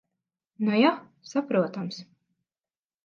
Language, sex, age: Latvian, female, 30-39